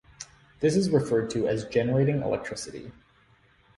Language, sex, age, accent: English, male, 19-29, Canadian English